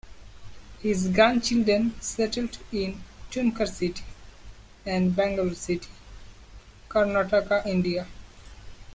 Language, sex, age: English, male, 19-29